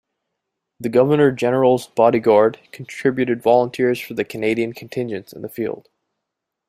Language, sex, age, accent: English, male, 19-29, United States English